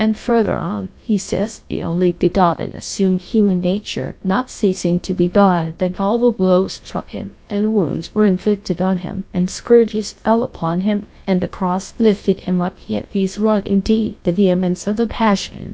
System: TTS, GlowTTS